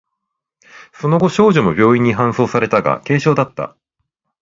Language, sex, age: Japanese, male, 40-49